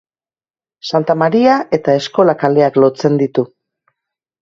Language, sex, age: Basque, female, under 19